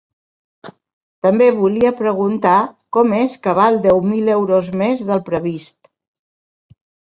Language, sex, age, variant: Catalan, female, 60-69, Central